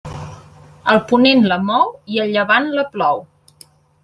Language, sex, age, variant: Catalan, female, 19-29, Central